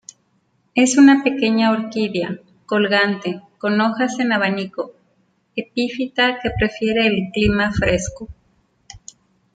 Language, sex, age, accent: Spanish, female, 40-49, México